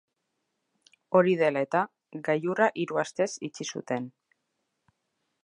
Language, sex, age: Basque, female, 30-39